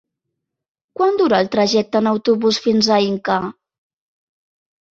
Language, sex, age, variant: Catalan, female, 40-49, Central